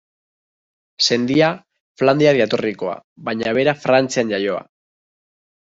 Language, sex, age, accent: Basque, male, 19-29, Mendebalekoa (Araba, Bizkaia, Gipuzkoako mendebaleko herri batzuk)